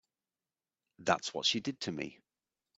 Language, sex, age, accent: English, male, 50-59, England English